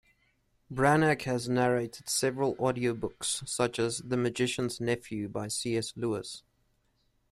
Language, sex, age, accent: English, male, 19-29, Southern African (South Africa, Zimbabwe, Namibia)